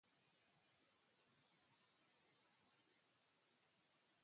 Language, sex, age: Spanish, male, under 19